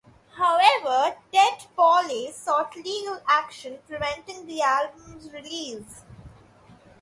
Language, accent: English, India and South Asia (India, Pakistan, Sri Lanka)